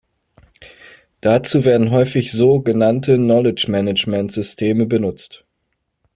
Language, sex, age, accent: German, male, 19-29, Deutschland Deutsch